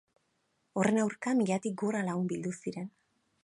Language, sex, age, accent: Basque, female, 50-59, Erdialdekoa edo Nafarra (Gipuzkoa, Nafarroa)